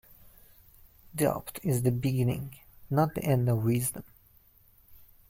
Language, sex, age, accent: English, male, 19-29, United States English